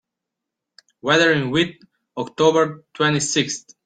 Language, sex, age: English, male, 19-29